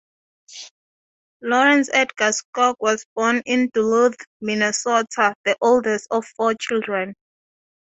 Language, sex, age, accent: English, female, 19-29, Southern African (South Africa, Zimbabwe, Namibia)